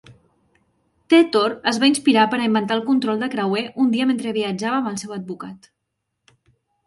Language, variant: Catalan, Central